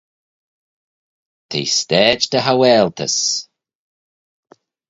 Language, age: Manx, 40-49